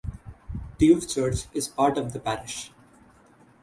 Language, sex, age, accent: English, male, under 19, Canadian English; India and South Asia (India, Pakistan, Sri Lanka)